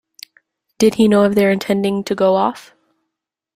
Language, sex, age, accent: English, female, under 19, United States English